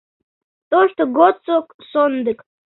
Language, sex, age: Mari, male, under 19